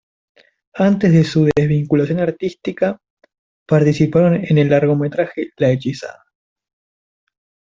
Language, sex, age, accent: Spanish, male, under 19, Rioplatense: Argentina, Uruguay, este de Bolivia, Paraguay